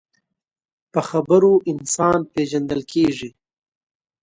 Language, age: Pashto, 19-29